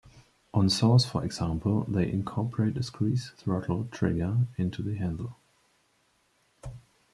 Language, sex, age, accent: English, male, 19-29, United States English